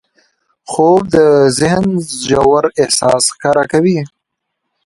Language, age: Pashto, 30-39